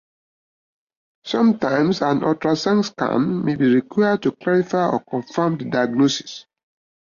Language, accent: English, United States English